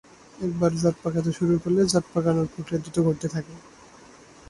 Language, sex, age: Bengali, male, 19-29